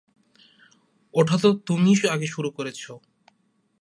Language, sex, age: Bengali, male, 19-29